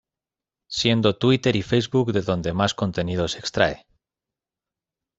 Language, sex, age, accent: Spanish, male, 19-29, España: Norte peninsular (Asturias, Castilla y León, Cantabria, País Vasco, Navarra, Aragón, La Rioja, Guadalajara, Cuenca)